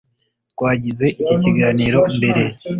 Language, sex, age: Kinyarwanda, male, 19-29